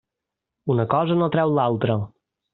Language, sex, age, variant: Catalan, male, 19-29, Balear